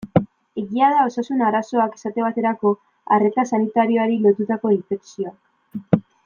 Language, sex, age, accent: Basque, female, 19-29, Mendebalekoa (Araba, Bizkaia, Gipuzkoako mendebaleko herri batzuk)